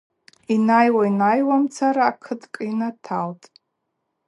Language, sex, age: Abaza, female, 30-39